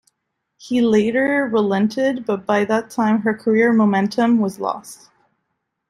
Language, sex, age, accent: English, female, 19-29, United States English